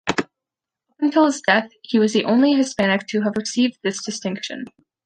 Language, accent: English, United States English